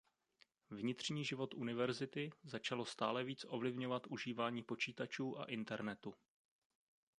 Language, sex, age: Czech, male, 30-39